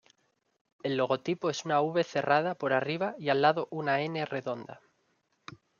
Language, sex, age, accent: Spanish, male, 19-29, España: Norte peninsular (Asturias, Castilla y León, Cantabria, País Vasco, Navarra, Aragón, La Rioja, Guadalajara, Cuenca)